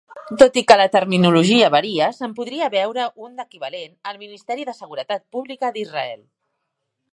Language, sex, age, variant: Catalan, female, 40-49, Central